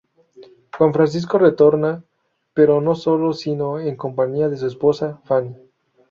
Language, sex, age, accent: Spanish, male, 19-29, México